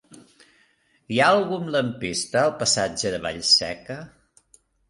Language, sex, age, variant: Catalan, male, 50-59, Central